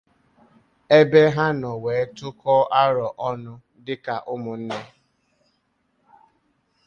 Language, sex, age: Igbo, male, 30-39